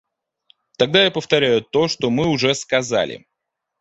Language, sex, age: Russian, male, 30-39